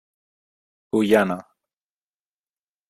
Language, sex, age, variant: Catalan, male, under 19, Central